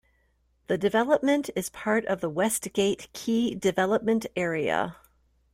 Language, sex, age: English, female, 50-59